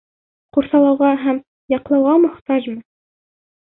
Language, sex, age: Bashkir, female, 19-29